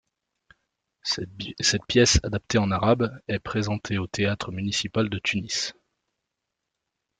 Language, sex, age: French, male, 30-39